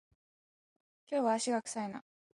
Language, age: Japanese, 19-29